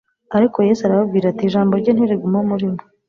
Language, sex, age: Kinyarwanda, female, 19-29